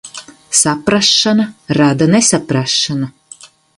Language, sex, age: Latvian, female, 50-59